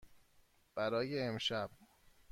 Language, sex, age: Persian, male, 30-39